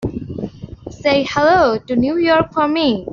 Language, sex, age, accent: English, female, under 19, India and South Asia (India, Pakistan, Sri Lanka)